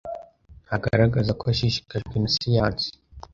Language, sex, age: Kinyarwanda, male, under 19